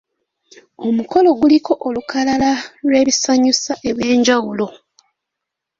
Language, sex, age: Ganda, female, 19-29